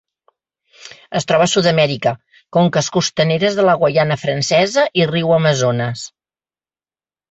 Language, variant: Catalan, Central